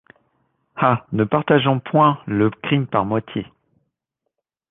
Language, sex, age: French, male, 30-39